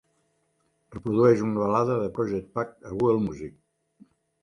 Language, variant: Catalan, Central